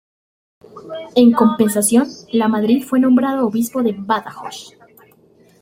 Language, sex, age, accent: Spanish, female, under 19, Andino-Pacífico: Colombia, Perú, Ecuador, oeste de Bolivia y Venezuela andina